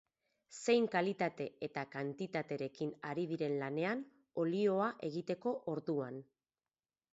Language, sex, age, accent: Basque, female, 40-49, Mendebalekoa (Araba, Bizkaia, Gipuzkoako mendebaleko herri batzuk)